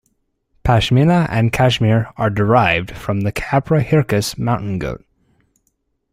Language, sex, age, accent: English, male, 19-29, United States English